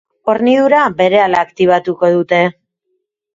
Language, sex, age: Basque, female, 30-39